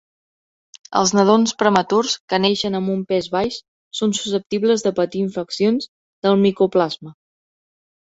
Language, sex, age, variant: Catalan, female, 30-39, Central